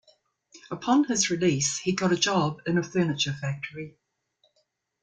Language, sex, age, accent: English, female, 60-69, New Zealand English